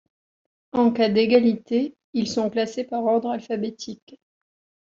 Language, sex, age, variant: French, female, 30-39, Français de métropole